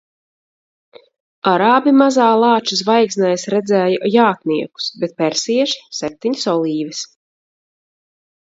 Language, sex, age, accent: Latvian, female, 30-39, Vidus dialekts